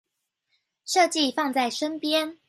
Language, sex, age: Chinese, female, 19-29